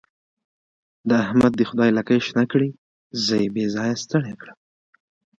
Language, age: Pashto, 19-29